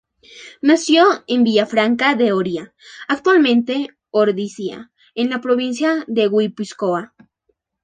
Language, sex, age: Spanish, female, 19-29